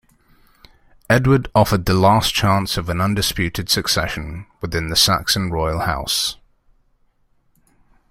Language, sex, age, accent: English, male, 19-29, England English